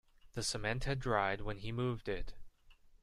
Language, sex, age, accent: English, male, 19-29, United States English